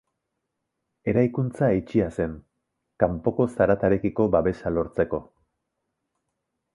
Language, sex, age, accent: Basque, male, 40-49, Erdialdekoa edo Nafarra (Gipuzkoa, Nafarroa)